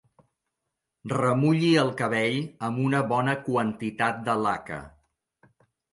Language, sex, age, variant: Catalan, male, 40-49, Central